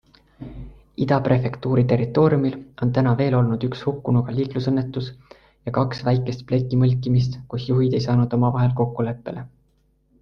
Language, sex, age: Estonian, male, 19-29